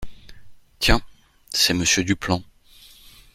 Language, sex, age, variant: French, male, 40-49, Français de métropole